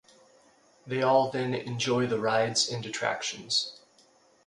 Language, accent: English, United States English